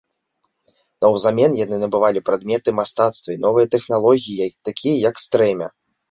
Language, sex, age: Belarusian, male, 19-29